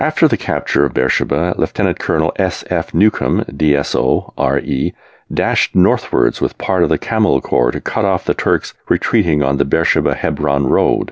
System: none